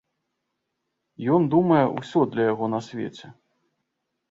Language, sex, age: Belarusian, male, 30-39